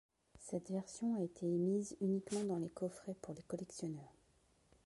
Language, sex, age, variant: French, female, 50-59, Français de métropole